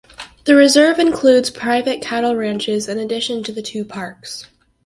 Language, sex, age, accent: English, female, under 19, United States English